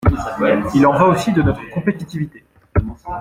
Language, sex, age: French, male, 19-29